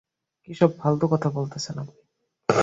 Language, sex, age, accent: Bengali, male, 19-29, শুদ্ধ